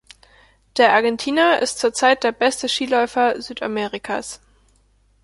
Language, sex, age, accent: German, female, 19-29, Deutschland Deutsch